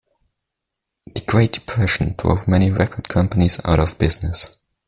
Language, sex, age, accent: English, male, 19-29, United States English